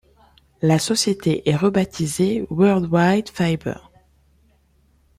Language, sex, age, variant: French, female, 19-29, Français de métropole